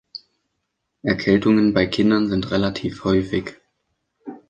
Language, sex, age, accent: German, male, under 19, Deutschland Deutsch